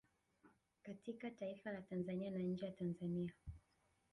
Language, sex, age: Swahili, female, 19-29